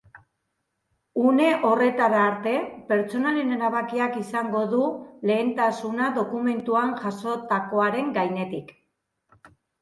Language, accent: Basque, Mendebalekoa (Araba, Bizkaia, Gipuzkoako mendebaleko herri batzuk)